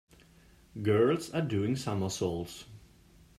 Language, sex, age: English, male, 30-39